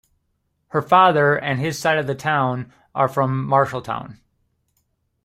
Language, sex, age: English, male, 30-39